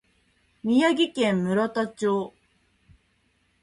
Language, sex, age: Japanese, female, 30-39